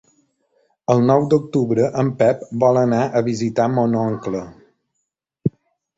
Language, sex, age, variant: Catalan, male, 50-59, Balear